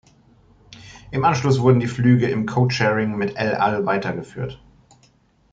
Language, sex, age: German, male, 30-39